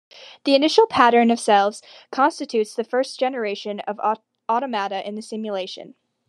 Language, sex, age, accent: English, female, under 19, United States English